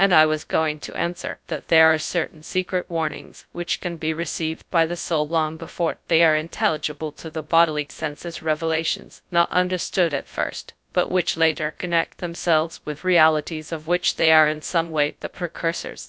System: TTS, GradTTS